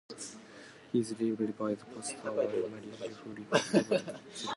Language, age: English, 19-29